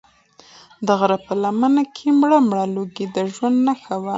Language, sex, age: Pashto, female, 19-29